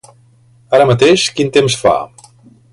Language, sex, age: Catalan, male, 50-59